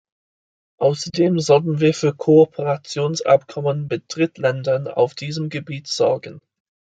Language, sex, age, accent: German, male, 19-29, Britisches Deutsch